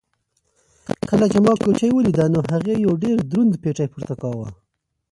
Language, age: Pashto, 19-29